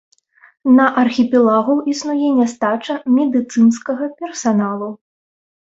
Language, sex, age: Belarusian, female, 30-39